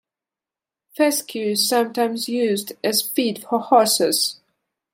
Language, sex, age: English, female, 19-29